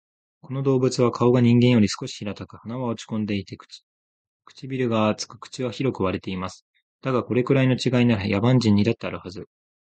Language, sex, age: Japanese, male, 19-29